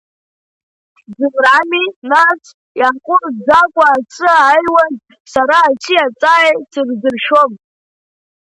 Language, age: Abkhazian, under 19